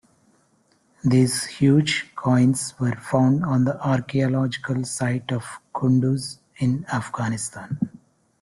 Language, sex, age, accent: English, male, 50-59, India and South Asia (India, Pakistan, Sri Lanka)